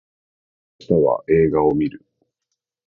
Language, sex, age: Japanese, male, 40-49